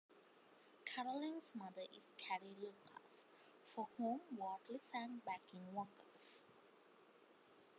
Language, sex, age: English, female, 19-29